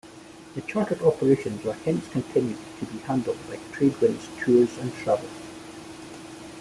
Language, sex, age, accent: English, male, 40-49, Scottish English